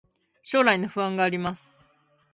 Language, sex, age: Japanese, female, 19-29